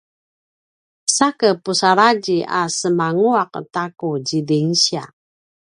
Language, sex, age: Paiwan, female, 50-59